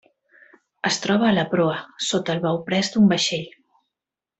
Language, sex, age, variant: Catalan, female, 50-59, Central